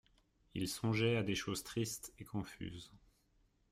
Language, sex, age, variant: French, male, 30-39, Français de métropole